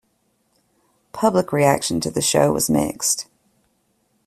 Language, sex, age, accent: English, female, 30-39, United States English